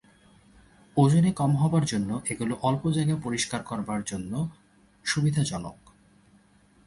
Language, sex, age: Bengali, male, 19-29